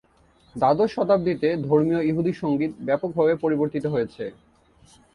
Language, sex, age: Bengali, male, 19-29